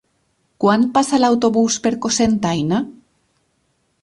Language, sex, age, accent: Catalan, female, 30-39, valencià meridional